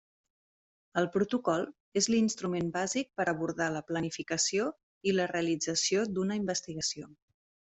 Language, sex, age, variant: Catalan, female, 30-39, Central